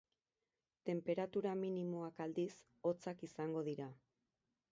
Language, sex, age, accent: Basque, female, 30-39, Erdialdekoa edo Nafarra (Gipuzkoa, Nafarroa)